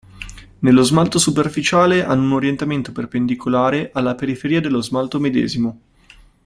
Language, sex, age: Italian, male, 19-29